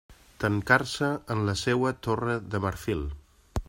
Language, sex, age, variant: Catalan, male, 40-49, Central